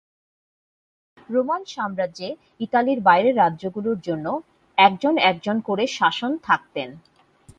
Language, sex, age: Bengali, female, 30-39